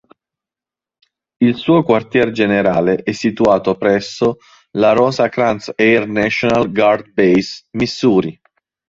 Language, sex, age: Italian, male, 30-39